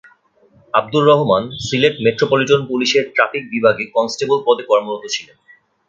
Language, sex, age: Bengali, male, 19-29